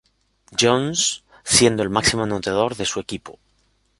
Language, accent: Spanish, España: Centro-Sur peninsular (Madrid, Toledo, Castilla-La Mancha)